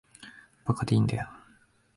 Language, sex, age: Japanese, male, 19-29